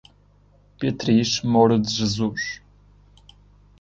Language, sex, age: Portuguese, male, 19-29